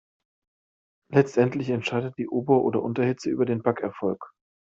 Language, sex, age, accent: German, male, 30-39, Deutschland Deutsch